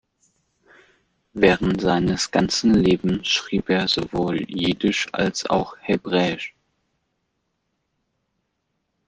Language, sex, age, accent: German, male, under 19, Deutschland Deutsch